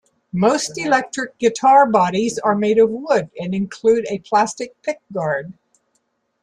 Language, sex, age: English, female, 70-79